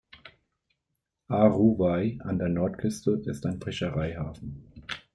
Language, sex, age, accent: German, male, 30-39, Deutschland Deutsch